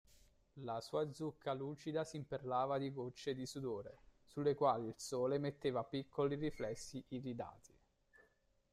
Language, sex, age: Italian, male, 19-29